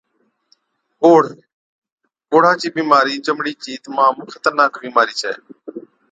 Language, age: Od, 50-59